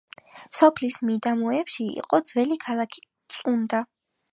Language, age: Georgian, under 19